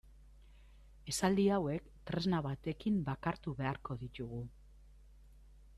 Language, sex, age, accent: Basque, female, 50-59, Mendebalekoa (Araba, Bizkaia, Gipuzkoako mendebaleko herri batzuk)